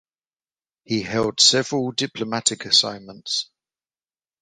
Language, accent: English, England English